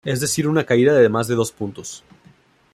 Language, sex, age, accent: Spanish, male, 19-29, México